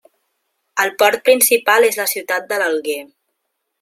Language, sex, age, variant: Catalan, female, 19-29, Central